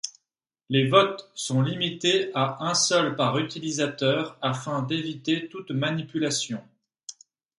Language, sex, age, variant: French, male, 30-39, Français de métropole